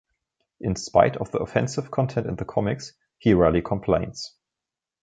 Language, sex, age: English, male, 19-29